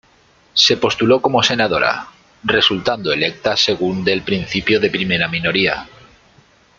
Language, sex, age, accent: Spanish, male, 30-39, España: Centro-Sur peninsular (Madrid, Toledo, Castilla-La Mancha)